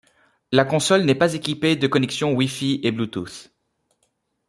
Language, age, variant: French, 19-29, Français de métropole